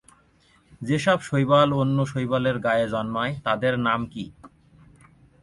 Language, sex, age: Bengali, male, 19-29